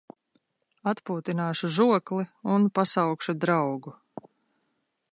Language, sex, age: Latvian, female, 30-39